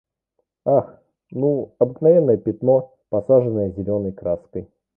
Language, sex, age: Russian, male, 19-29